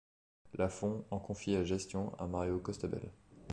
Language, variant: French, Français de métropole